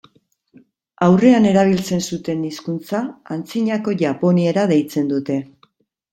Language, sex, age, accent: Basque, female, 50-59, Erdialdekoa edo Nafarra (Gipuzkoa, Nafarroa)